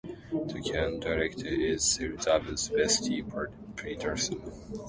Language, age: English, under 19